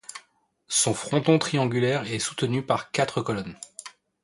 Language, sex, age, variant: French, male, 30-39, Français de métropole